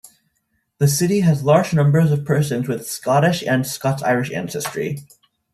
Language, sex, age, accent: English, male, under 19, United States English